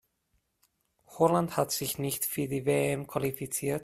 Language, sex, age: German, male, 30-39